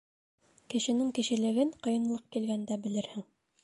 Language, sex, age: Bashkir, female, 19-29